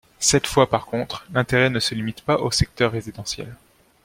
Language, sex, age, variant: French, male, 19-29, Français de métropole